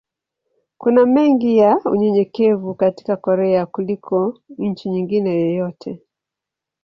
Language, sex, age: Swahili, female, 50-59